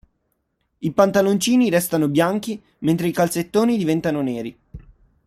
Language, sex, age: Italian, male, 19-29